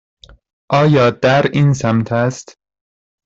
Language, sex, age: Persian, male, 19-29